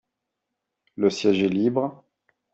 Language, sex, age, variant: French, male, 40-49, Français de métropole